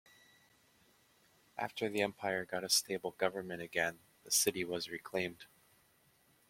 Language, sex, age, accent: English, male, 19-29, United States English